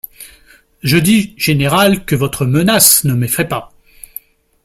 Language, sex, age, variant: French, male, 40-49, Français de métropole